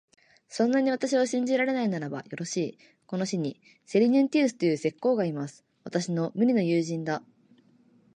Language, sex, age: Japanese, female, 19-29